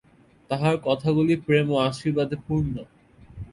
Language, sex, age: Bengali, male, under 19